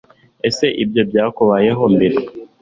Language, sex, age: Kinyarwanda, male, under 19